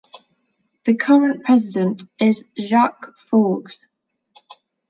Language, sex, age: English, female, 19-29